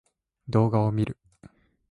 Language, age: Japanese, 19-29